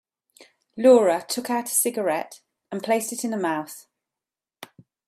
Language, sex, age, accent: English, female, 40-49, England English